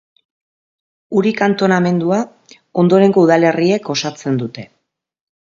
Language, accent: Basque, Mendebalekoa (Araba, Bizkaia, Gipuzkoako mendebaleko herri batzuk)